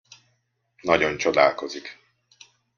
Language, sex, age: Hungarian, male, 50-59